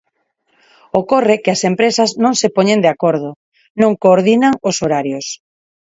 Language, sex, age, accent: Galician, female, 40-49, Neofalante